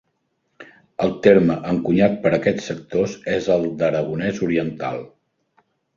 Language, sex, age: Catalan, male, 50-59